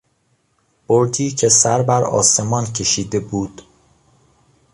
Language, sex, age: Persian, male, 19-29